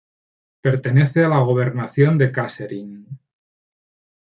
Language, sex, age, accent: Spanish, male, 40-49, España: Norte peninsular (Asturias, Castilla y León, Cantabria, País Vasco, Navarra, Aragón, La Rioja, Guadalajara, Cuenca)